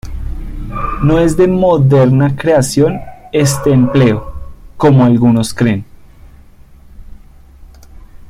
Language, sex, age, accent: Spanish, male, 30-39, Andino-Pacífico: Colombia, Perú, Ecuador, oeste de Bolivia y Venezuela andina